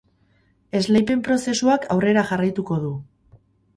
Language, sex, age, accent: Basque, female, 19-29, Erdialdekoa edo Nafarra (Gipuzkoa, Nafarroa)